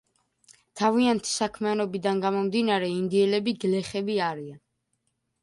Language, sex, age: Georgian, male, under 19